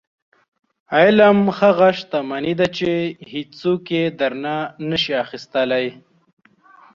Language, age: Pashto, 19-29